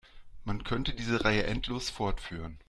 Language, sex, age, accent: German, male, 40-49, Deutschland Deutsch